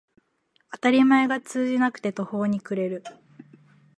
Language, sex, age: Japanese, female, 19-29